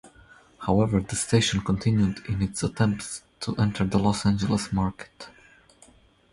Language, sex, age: English, male, 30-39